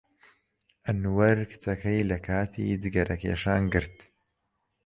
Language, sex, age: Central Kurdish, male, 19-29